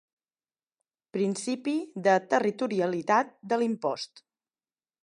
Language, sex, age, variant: Catalan, female, 40-49, Central